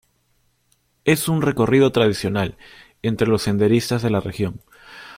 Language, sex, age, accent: Spanish, male, 30-39, Andino-Pacífico: Colombia, Perú, Ecuador, oeste de Bolivia y Venezuela andina